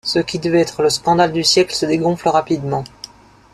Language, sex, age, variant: French, male, 30-39, Français de métropole